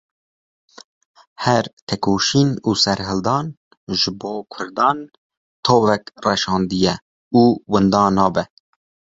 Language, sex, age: Kurdish, male, 19-29